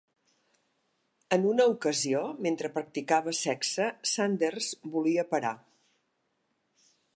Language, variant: Catalan, Central